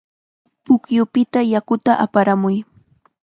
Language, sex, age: Chiquián Ancash Quechua, female, 19-29